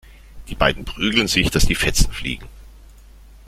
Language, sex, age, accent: German, male, 40-49, Deutschland Deutsch